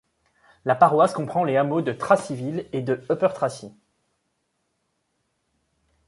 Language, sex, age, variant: French, male, 30-39, Français de métropole